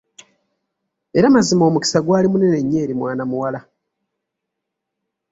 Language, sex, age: Ganda, male, 30-39